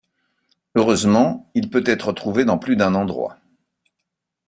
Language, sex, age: French, male, 60-69